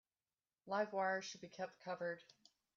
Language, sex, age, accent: English, female, 60-69, United States English